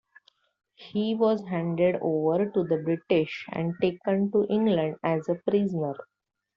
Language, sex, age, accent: English, female, 30-39, India and South Asia (India, Pakistan, Sri Lanka)